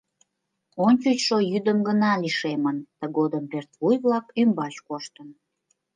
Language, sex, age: Mari, female, 19-29